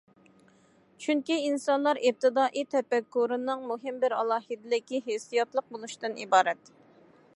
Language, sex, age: Uyghur, female, 30-39